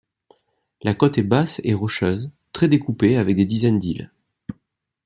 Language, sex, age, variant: French, male, 30-39, Français de métropole